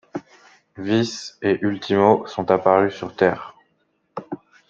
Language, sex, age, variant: French, male, 19-29, Français de métropole